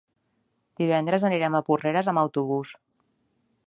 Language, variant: Catalan, Nord-Occidental